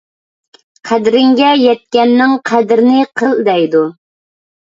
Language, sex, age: Uyghur, female, 19-29